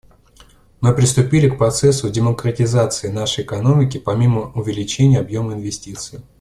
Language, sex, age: Russian, male, 30-39